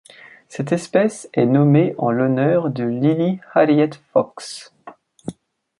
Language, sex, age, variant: French, male, 19-29, Français de métropole